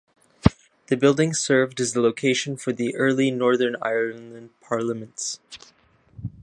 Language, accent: English, United States English